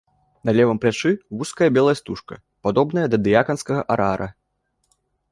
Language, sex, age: Belarusian, male, under 19